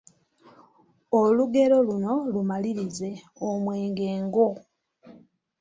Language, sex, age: Ganda, female, 30-39